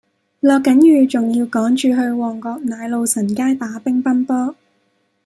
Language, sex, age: Cantonese, female, 19-29